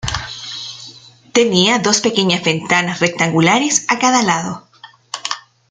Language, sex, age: Spanish, female, 50-59